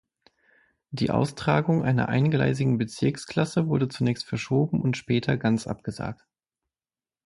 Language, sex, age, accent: German, male, 19-29, Deutschland Deutsch